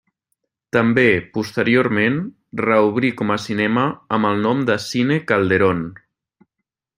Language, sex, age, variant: Catalan, male, 19-29, Central